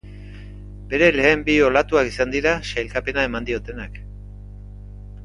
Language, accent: Basque, Erdialdekoa edo Nafarra (Gipuzkoa, Nafarroa)